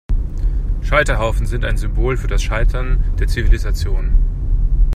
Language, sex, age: German, male, 30-39